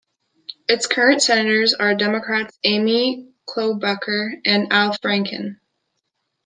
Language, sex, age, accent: English, male, 19-29, United States English